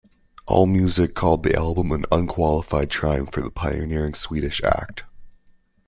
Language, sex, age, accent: English, male, 19-29, United States English